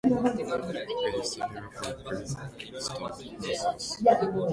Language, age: English, 19-29